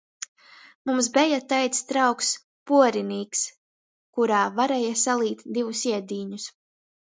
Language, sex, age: Latgalian, female, 19-29